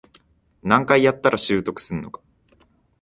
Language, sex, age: Japanese, male, 19-29